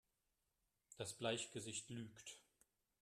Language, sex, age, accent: German, male, 50-59, Deutschland Deutsch